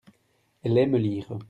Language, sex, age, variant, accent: French, male, 30-39, Français d'Europe, Français de Belgique